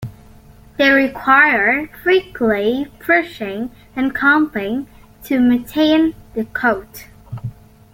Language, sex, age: English, female, under 19